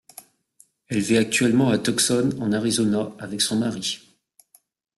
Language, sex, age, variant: French, male, 40-49, Français de métropole